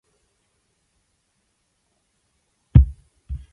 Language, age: English, 19-29